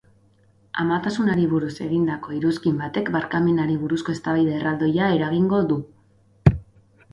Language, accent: Basque, Mendebalekoa (Araba, Bizkaia, Gipuzkoako mendebaleko herri batzuk)